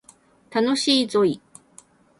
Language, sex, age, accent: Japanese, female, 60-69, 関西